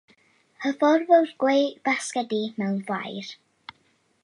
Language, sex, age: Welsh, female, under 19